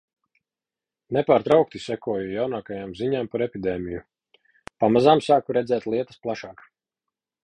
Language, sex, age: Latvian, male, 19-29